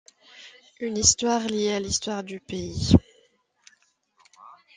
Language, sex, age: French, female, 19-29